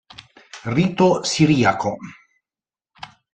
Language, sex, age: Italian, male, 40-49